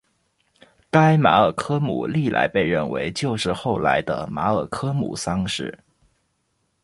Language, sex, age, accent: Chinese, male, 19-29, 出生地：福建省